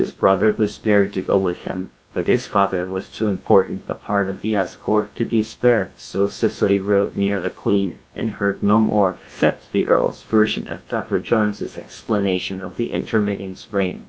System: TTS, GlowTTS